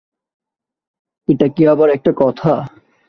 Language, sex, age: Bengali, male, 19-29